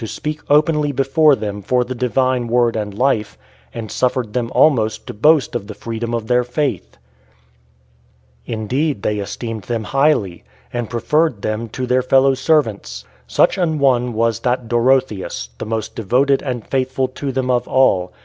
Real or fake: real